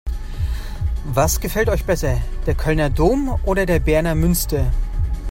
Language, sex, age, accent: German, male, 30-39, Deutschland Deutsch